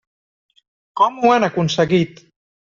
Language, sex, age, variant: Catalan, male, 30-39, Central